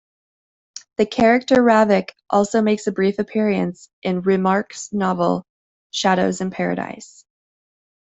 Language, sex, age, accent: English, female, 30-39, United States English